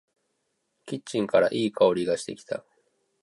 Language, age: Japanese, 30-39